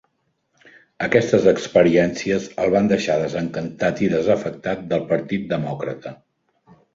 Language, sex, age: Catalan, male, 50-59